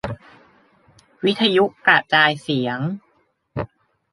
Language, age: Thai, 19-29